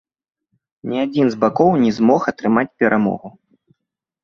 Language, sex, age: Belarusian, male, 30-39